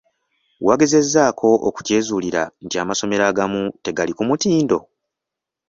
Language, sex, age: Ganda, male, 19-29